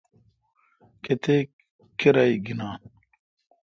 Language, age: Kalkoti, 50-59